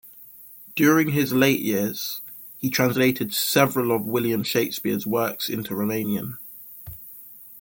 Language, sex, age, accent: English, male, 30-39, England English